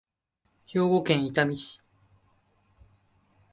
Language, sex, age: Japanese, male, 19-29